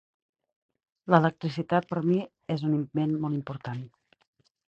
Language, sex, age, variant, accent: Catalan, female, 40-49, Central, Camp de Tarragona